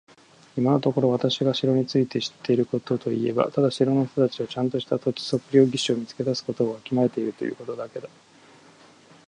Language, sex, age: Japanese, male, 40-49